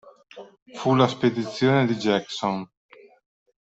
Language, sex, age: Italian, male, 50-59